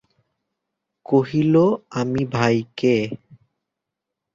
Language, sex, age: Bengali, male, 19-29